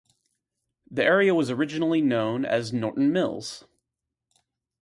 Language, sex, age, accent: English, male, 19-29, United States English